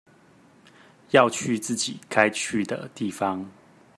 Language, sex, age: Chinese, male, 30-39